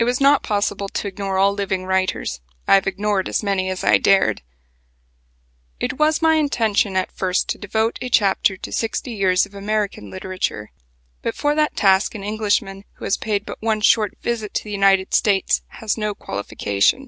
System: none